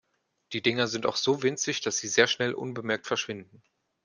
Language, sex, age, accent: German, male, 19-29, Deutschland Deutsch